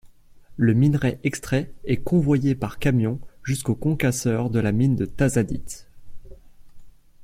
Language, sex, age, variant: French, male, under 19, Français de métropole